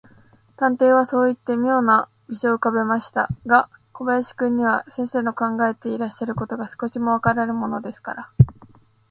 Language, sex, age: Japanese, female, 19-29